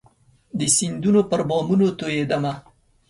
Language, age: Pashto, 19-29